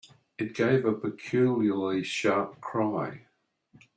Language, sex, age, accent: English, male, 70-79, Australian English